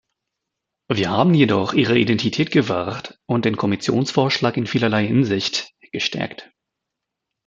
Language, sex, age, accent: German, male, 30-39, Deutschland Deutsch